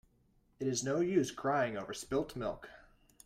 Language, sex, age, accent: English, male, 30-39, United States English